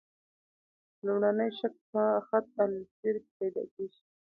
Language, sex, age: Pashto, female, 19-29